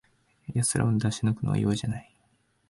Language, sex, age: Japanese, male, 19-29